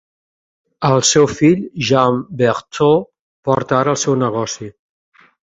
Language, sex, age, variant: Catalan, male, 60-69, Central